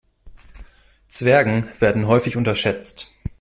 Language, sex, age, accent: German, male, 19-29, Deutschland Deutsch